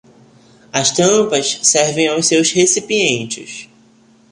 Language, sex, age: Portuguese, male, 30-39